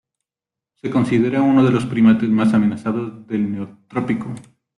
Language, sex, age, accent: Spanish, male, 30-39, México